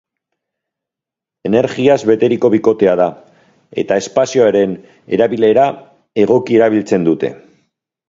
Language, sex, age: Basque, male, 40-49